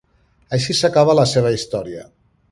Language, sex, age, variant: Catalan, male, 40-49, Central